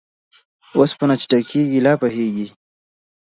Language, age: Pashto, 19-29